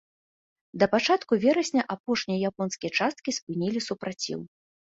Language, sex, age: Belarusian, female, 19-29